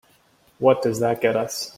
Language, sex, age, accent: English, male, 30-39, United States English